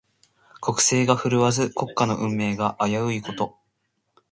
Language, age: Japanese, 19-29